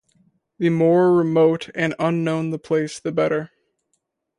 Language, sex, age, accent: English, male, 19-29, Canadian English